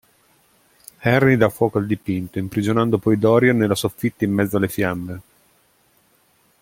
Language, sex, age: Italian, male, 50-59